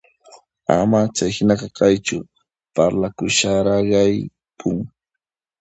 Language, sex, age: Puno Quechua, male, 30-39